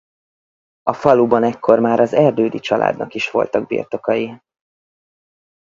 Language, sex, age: Hungarian, male, 30-39